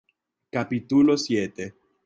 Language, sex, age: Spanish, male, under 19